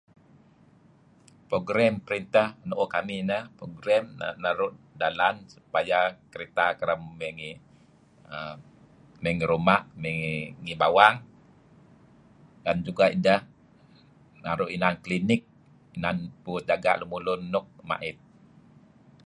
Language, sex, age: Kelabit, male, 50-59